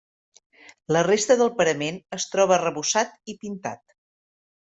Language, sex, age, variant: Catalan, female, 40-49, Central